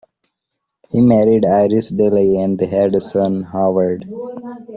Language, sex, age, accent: English, male, 19-29, India and South Asia (India, Pakistan, Sri Lanka)